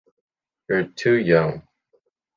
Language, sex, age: English, male, under 19